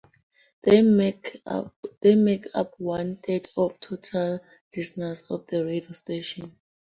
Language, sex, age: English, female, 19-29